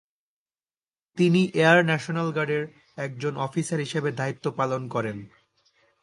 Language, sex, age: Bengali, male, 19-29